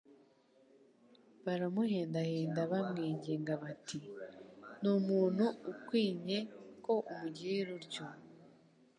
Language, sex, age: Kinyarwanda, female, 19-29